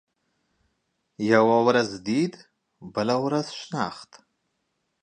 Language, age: Pashto, 30-39